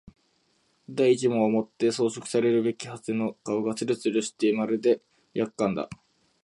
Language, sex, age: Japanese, male, 19-29